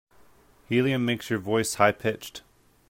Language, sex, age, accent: English, male, 30-39, United States English